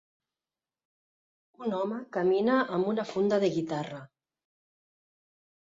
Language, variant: Catalan, Central